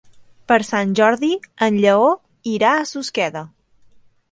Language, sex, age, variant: Catalan, female, 19-29, Central